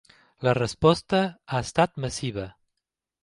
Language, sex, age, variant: Catalan, male, 40-49, Septentrional